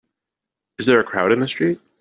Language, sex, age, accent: English, male, under 19, United States English